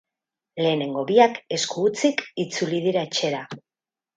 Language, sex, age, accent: Basque, female, 50-59, Mendebalekoa (Araba, Bizkaia, Gipuzkoako mendebaleko herri batzuk)